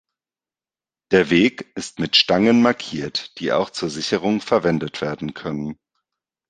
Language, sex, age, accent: German, male, 30-39, Deutschland Deutsch